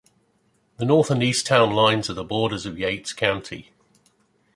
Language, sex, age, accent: English, male, 50-59, England English